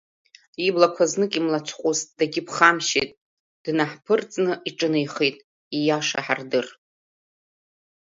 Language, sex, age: Abkhazian, female, 30-39